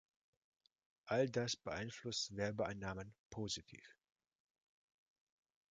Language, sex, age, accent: German, male, 30-39, Russisch Deutsch